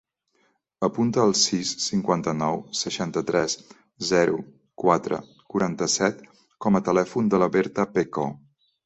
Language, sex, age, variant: Catalan, male, 60-69, Central